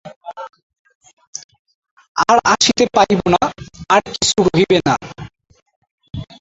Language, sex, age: Bengali, male, 19-29